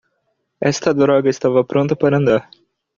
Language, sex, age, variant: Portuguese, male, 19-29, Portuguese (Brasil)